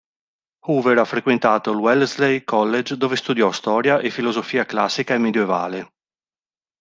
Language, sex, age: Italian, male, 40-49